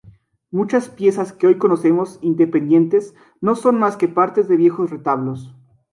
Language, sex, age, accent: Spanish, male, 19-29, México